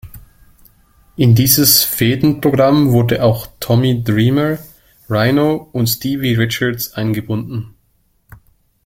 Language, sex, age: German, male, 30-39